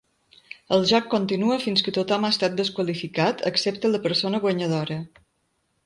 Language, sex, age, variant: Catalan, female, 50-59, Balear